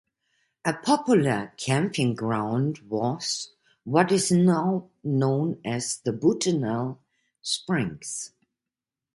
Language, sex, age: English, female, 50-59